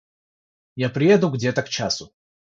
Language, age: Russian, 30-39